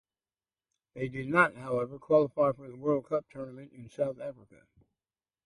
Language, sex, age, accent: English, male, 60-69, United States English